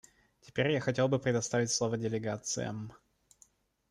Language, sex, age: Russian, male, 30-39